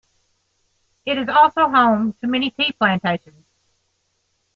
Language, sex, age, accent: English, female, 40-49, United States English